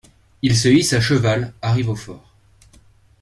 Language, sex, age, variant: French, male, under 19, Français de métropole